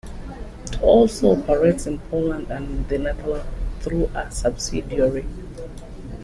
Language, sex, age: English, female, 40-49